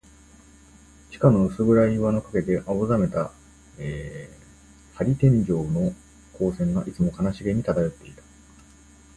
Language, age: Japanese, 30-39